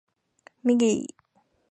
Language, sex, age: Japanese, female, 19-29